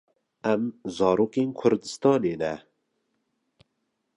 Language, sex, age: Kurdish, male, 30-39